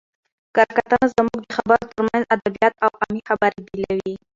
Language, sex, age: Pashto, female, 19-29